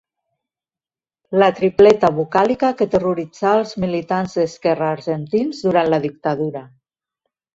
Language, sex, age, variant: Catalan, female, 50-59, Central